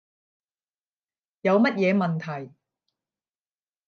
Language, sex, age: Cantonese, female, 30-39